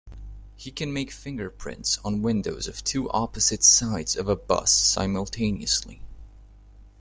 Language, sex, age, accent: English, male, 19-29, United States English